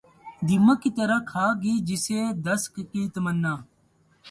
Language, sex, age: Urdu, male, 19-29